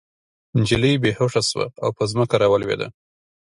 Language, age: Pashto, 19-29